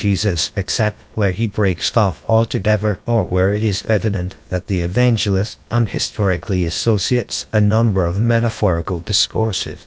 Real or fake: fake